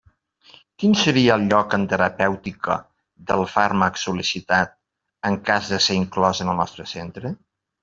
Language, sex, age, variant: Catalan, male, 60-69, Nord-Occidental